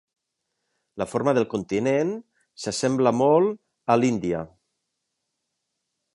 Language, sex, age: Catalan, male, 40-49